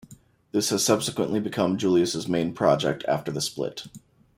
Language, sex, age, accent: English, male, 30-39, United States English